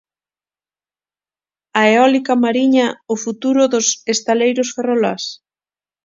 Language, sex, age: Galician, female, 30-39